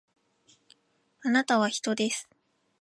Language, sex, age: Japanese, female, 19-29